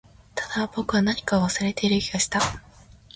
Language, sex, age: Japanese, female, 19-29